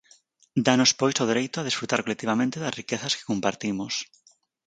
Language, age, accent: Galician, 19-29, Normativo (estándar)